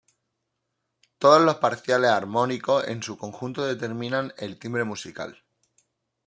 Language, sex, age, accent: Spanish, male, 30-39, España: Sur peninsular (Andalucia, Extremadura, Murcia)